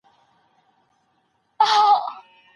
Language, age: Pashto, 30-39